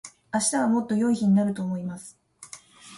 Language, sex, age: Japanese, female, 50-59